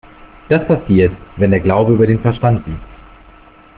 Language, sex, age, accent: German, male, 30-39, Deutschland Deutsch